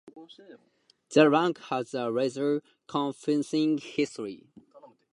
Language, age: English, 19-29